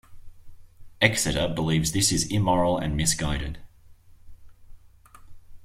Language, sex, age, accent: English, male, 19-29, Australian English